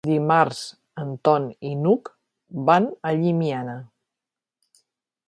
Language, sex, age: Catalan, female, 50-59